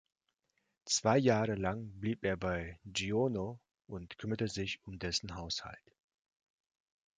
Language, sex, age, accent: German, male, 30-39, Russisch Deutsch